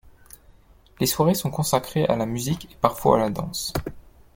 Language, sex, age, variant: French, male, 19-29, Français de métropole